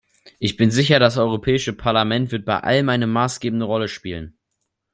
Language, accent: German, Deutschland Deutsch